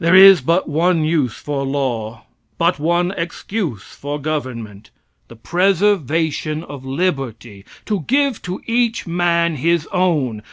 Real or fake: real